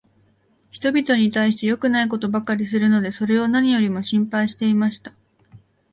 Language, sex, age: Japanese, female, 19-29